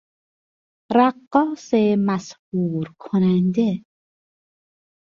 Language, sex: Persian, female